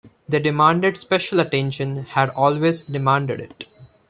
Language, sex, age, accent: English, male, 19-29, India and South Asia (India, Pakistan, Sri Lanka)